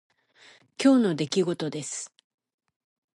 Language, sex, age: Japanese, female, 60-69